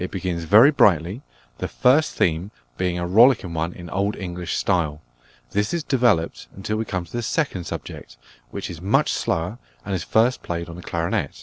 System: none